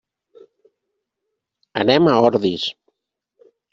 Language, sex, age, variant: Catalan, male, 50-59, Central